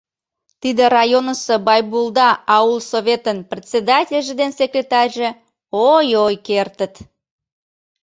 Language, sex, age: Mari, female, 30-39